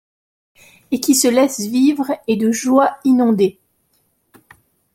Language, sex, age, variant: French, male, 40-49, Français de métropole